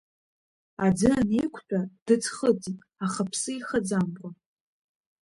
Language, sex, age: Abkhazian, female, under 19